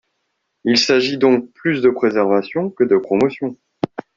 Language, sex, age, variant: French, male, 30-39, Français de métropole